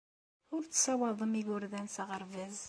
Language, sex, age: Kabyle, female, 30-39